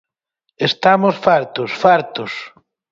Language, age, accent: Galician, 19-29, Oriental (común en zona oriental)